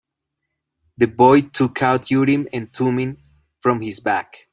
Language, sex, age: English, male, 30-39